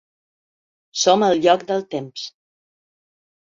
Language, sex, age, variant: Catalan, female, 50-59, Balear